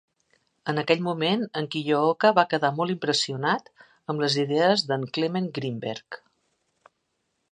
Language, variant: Catalan, Central